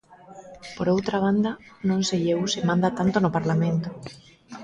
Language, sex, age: Galician, female, 40-49